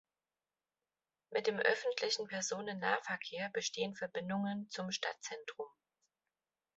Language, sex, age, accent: German, female, 30-39, Deutschland Deutsch